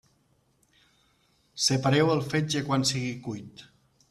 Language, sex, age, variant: Catalan, male, 40-49, Nord-Occidental